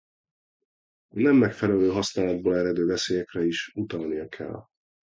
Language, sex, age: Hungarian, male, 40-49